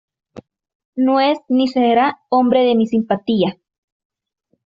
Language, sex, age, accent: Spanish, female, under 19, América central